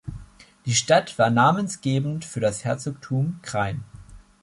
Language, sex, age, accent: German, male, 19-29, Deutschland Deutsch